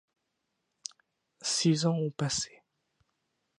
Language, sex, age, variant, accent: French, male, under 19, Français d'Europe, Français de Suisse